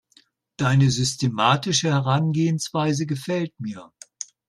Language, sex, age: German, male, 60-69